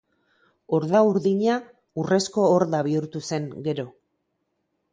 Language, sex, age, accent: Basque, female, 40-49, Mendebalekoa (Araba, Bizkaia, Gipuzkoako mendebaleko herri batzuk)